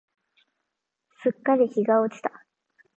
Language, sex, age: Japanese, female, under 19